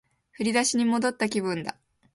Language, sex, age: Japanese, female, 19-29